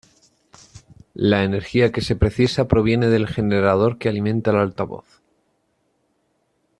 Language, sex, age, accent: Spanish, male, 19-29, España: Sur peninsular (Andalucia, Extremadura, Murcia)